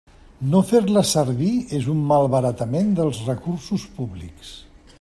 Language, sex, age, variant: Catalan, male, 60-69, Central